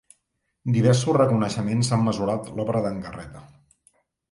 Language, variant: Catalan, Central